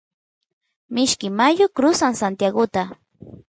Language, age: Santiago del Estero Quichua, 30-39